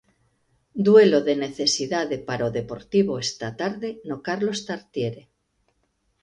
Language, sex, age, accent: Galician, female, 50-59, Oriental (común en zona oriental)